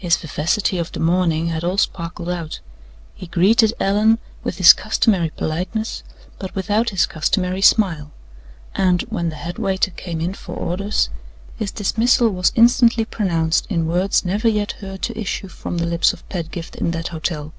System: none